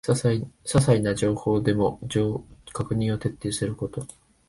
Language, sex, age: Japanese, male, 19-29